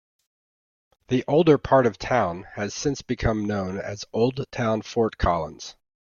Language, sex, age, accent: English, male, 40-49, United States English